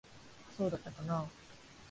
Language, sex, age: Japanese, female, 19-29